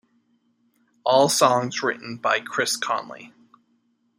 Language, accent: English, United States English